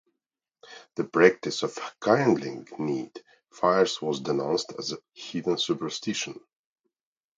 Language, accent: English, Russian